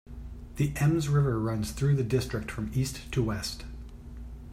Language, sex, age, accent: English, male, 40-49, United States English